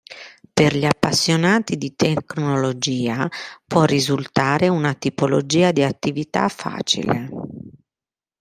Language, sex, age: Italian, female, 40-49